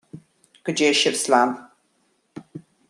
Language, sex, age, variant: Irish, male, 50-59, Gaeilge Uladh